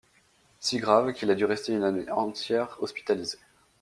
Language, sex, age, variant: French, male, 19-29, Français de métropole